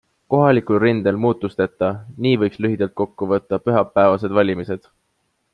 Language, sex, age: Estonian, male, 19-29